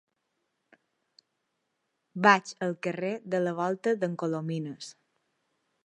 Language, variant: Catalan, Balear